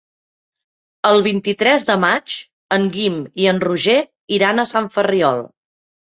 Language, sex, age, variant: Catalan, female, 40-49, Central